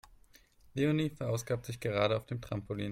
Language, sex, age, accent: German, male, 19-29, Deutschland Deutsch